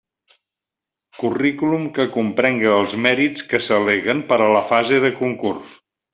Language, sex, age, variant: Catalan, male, 70-79, Central